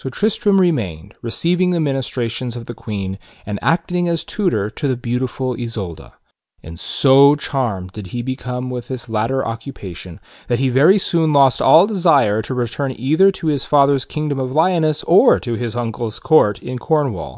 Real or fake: real